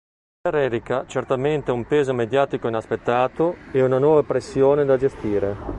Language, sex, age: Italian, male, 50-59